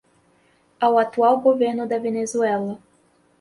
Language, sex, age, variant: Portuguese, female, 19-29, Portuguese (Brasil)